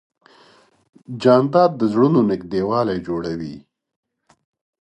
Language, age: Pashto, 40-49